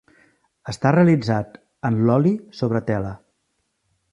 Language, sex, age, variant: Catalan, male, 40-49, Central